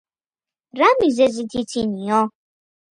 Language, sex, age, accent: Georgian, female, 40-49, ჩვეულებრივი